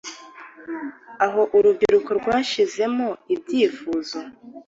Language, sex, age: Kinyarwanda, female, 19-29